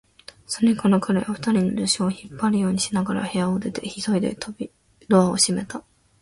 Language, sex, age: Japanese, female, under 19